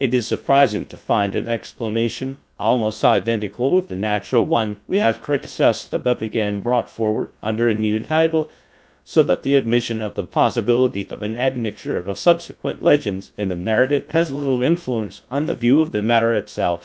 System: TTS, GlowTTS